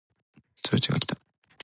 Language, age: Japanese, 19-29